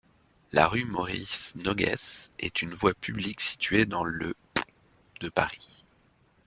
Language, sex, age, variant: French, male, 40-49, Français de métropole